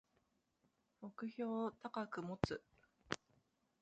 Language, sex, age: Japanese, female, 30-39